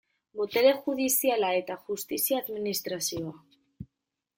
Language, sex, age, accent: Basque, female, 19-29, Mendebalekoa (Araba, Bizkaia, Gipuzkoako mendebaleko herri batzuk)